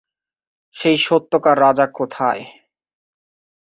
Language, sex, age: Bengali, male, 19-29